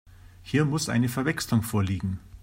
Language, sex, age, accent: German, male, 50-59, Deutschland Deutsch